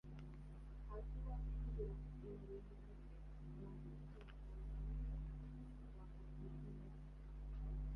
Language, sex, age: Swahili, female, 30-39